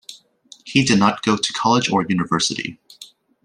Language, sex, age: English, male, 19-29